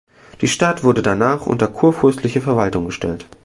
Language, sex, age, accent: German, male, 19-29, Deutschland Deutsch